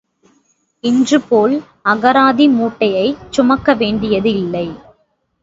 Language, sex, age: Tamil, female, 19-29